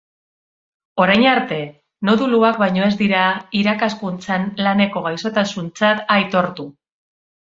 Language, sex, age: Basque, female, 40-49